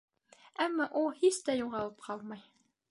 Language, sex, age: Bashkir, female, under 19